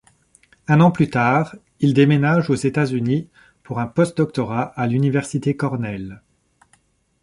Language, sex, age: French, male, 30-39